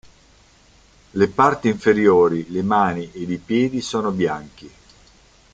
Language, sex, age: Italian, male, 50-59